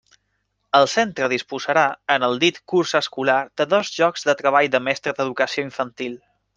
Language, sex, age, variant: Catalan, male, 19-29, Central